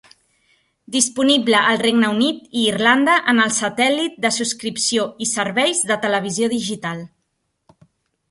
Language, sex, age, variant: Catalan, female, 30-39, Central